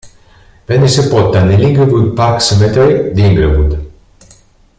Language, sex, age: Italian, male, 50-59